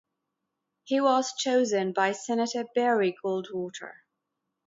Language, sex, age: English, female, 30-39